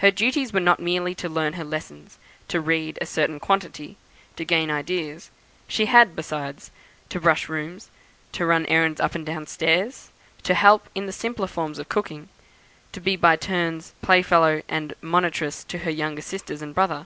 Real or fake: real